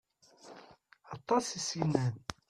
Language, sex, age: Kabyle, male, 30-39